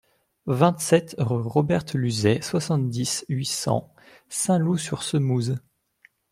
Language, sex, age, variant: French, male, 19-29, Français de métropole